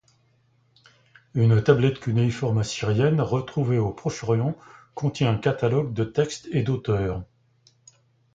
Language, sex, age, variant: French, male, 70-79, Français de métropole